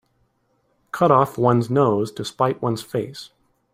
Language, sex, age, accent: English, male, 30-39, United States English